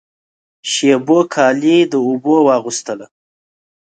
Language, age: Pashto, 30-39